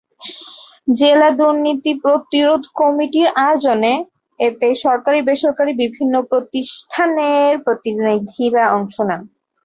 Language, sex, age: Bengali, female, 19-29